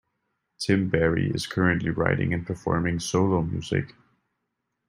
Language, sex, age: English, male, 19-29